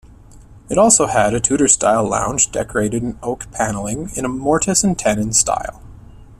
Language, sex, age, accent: English, male, 19-29, Canadian English